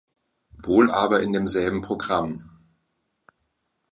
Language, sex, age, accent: German, male, 40-49, Deutschland Deutsch